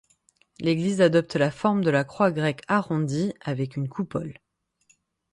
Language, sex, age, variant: French, female, 30-39, Français de métropole